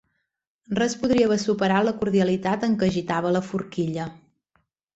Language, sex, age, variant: Catalan, female, 40-49, Balear